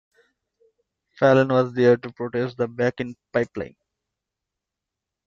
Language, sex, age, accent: English, male, 19-29, India and South Asia (India, Pakistan, Sri Lanka)